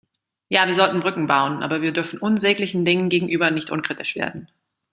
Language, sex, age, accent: German, female, 40-49, Deutschland Deutsch